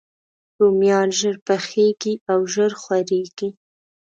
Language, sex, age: Pashto, female, 19-29